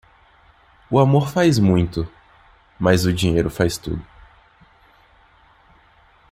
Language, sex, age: Portuguese, male, 19-29